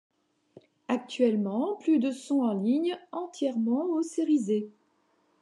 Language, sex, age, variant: French, female, 50-59, Français de métropole